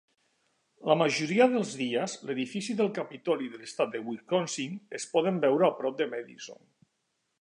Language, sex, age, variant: Catalan, male, 60-69, Central